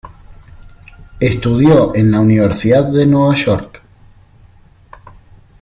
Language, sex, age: Spanish, male, 19-29